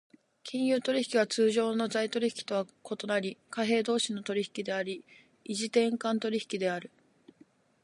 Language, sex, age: Japanese, female, 19-29